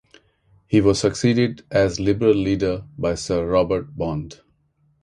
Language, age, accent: English, 50-59, India and South Asia (India, Pakistan, Sri Lanka)